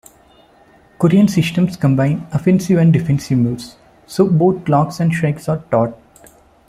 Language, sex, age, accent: English, male, 19-29, India and South Asia (India, Pakistan, Sri Lanka)